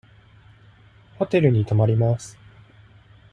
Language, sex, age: Japanese, male, 30-39